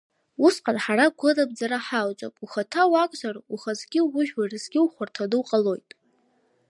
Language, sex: Abkhazian, female